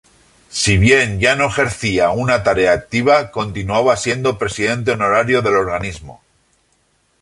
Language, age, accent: Spanish, 40-49, España: Centro-Sur peninsular (Madrid, Toledo, Castilla-La Mancha)